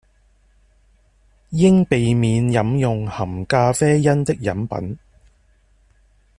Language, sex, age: Cantonese, male, 40-49